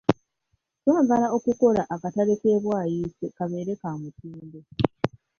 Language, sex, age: Ganda, female, 30-39